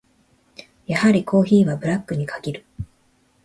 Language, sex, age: Japanese, female, 30-39